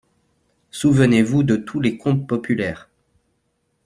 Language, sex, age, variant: French, male, 30-39, Français de métropole